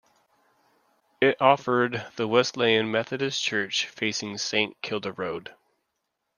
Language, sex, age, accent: English, male, 30-39, United States English